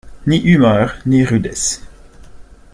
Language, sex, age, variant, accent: French, male, 19-29, Français d'Amérique du Nord, Français du Canada